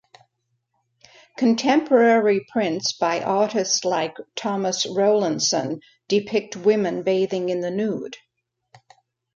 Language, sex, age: English, female, 70-79